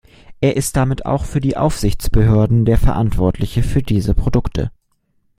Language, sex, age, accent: German, male, 19-29, Deutschland Deutsch